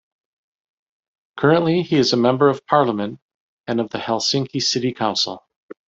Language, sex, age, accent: English, male, 50-59, United States English